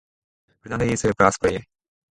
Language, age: English, under 19